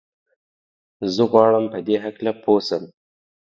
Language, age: Pashto, 30-39